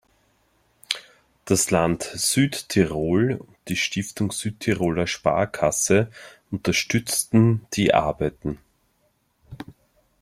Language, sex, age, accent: German, male, 40-49, Österreichisches Deutsch